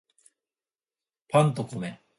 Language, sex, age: Japanese, male, 19-29